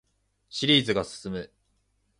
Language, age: Japanese, 19-29